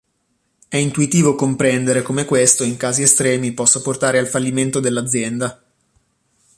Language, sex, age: Italian, male, 30-39